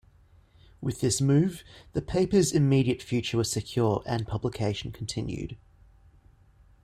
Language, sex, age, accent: English, male, 30-39, Australian English